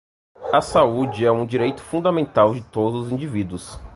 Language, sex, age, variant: Portuguese, male, 19-29, Portuguese (Brasil)